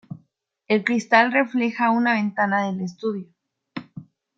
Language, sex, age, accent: Spanish, female, 19-29, México